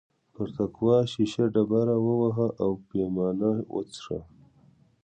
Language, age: Pashto, 19-29